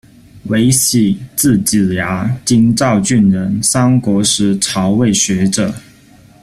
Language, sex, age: Chinese, male, 19-29